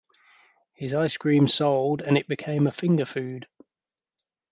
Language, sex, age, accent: English, male, 30-39, England English